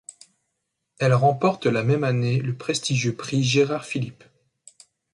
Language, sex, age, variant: French, male, 19-29, Français de métropole